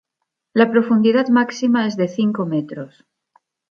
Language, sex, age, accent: Spanish, female, 50-59, España: Centro-Sur peninsular (Madrid, Toledo, Castilla-La Mancha)